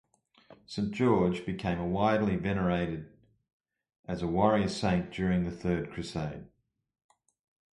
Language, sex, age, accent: English, male, 50-59, Australian English